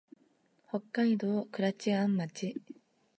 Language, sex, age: Japanese, female, 19-29